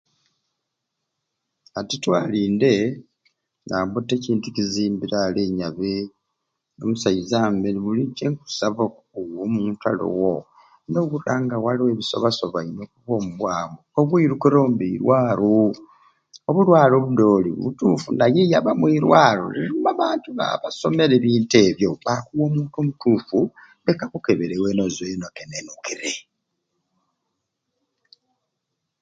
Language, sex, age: Ruuli, male, 70-79